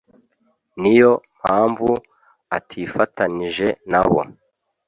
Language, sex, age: Kinyarwanda, male, 30-39